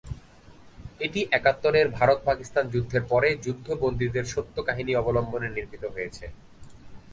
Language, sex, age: Bengali, male, 19-29